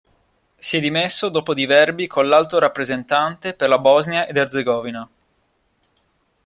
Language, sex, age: Italian, male, 19-29